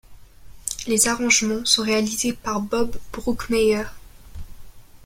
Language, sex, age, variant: French, female, under 19, Français de métropole